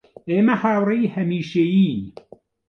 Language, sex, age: Central Kurdish, male, 40-49